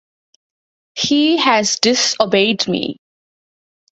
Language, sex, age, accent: English, female, 30-39, Southern African (South Africa, Zimbabwe, Namibia)